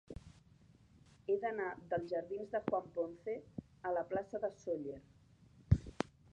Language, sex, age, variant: Catalan, female, 30-39, Central